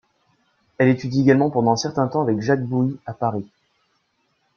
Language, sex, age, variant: French, male, 19-29, Français de métropole